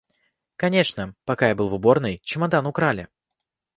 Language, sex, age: Russian, male, 19-29